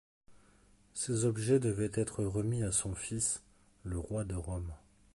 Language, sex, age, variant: French, male, 30-39, Français de métropole